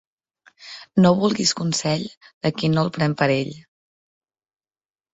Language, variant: Catalan, Central